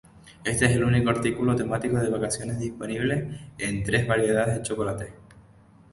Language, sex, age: Spanish, male, 19-29